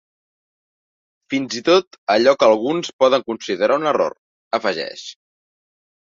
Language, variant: Catalan, Central